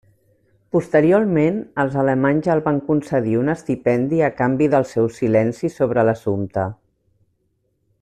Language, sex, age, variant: Catalan, female, 50-59, Central